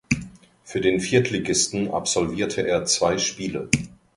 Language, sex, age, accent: German, male, 50-59, Deutschland Deutsch